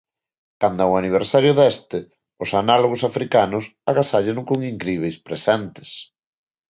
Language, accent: Galician, Neofalante